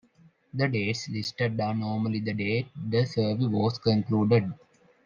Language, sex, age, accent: English, male, 19-29, India and South Asia (India, Pakistan, Sri Lanka)